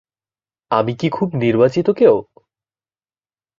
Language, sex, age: Bengali, male, under 19